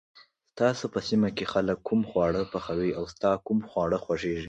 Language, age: Pashto, under 19